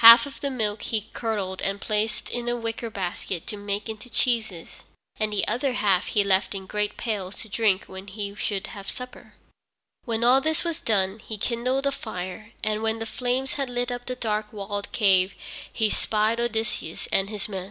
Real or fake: real